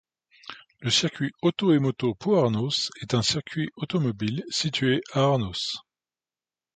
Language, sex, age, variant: French, male, 40-49, Français de métropole